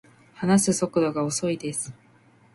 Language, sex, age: Japanese, female, 19-29